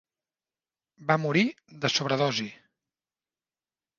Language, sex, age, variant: Catalan, male, 40-49, Central